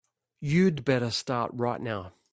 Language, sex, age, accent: English, male, 50-59, Australian English